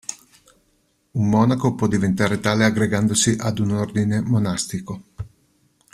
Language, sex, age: Italian, male, 50-59